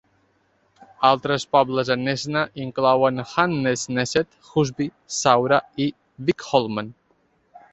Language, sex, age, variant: Catalan, male, 30-39, Balear